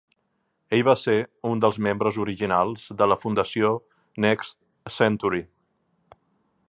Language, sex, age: Catalan, male, 40-49